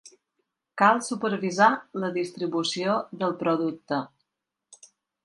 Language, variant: Catalan, Balear